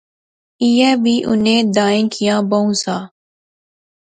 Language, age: Pahari-Potwari, 19-29